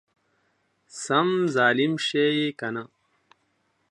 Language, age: Pashto, 19-29